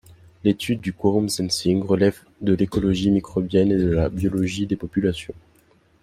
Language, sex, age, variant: French, male, 19-29, Français de métropole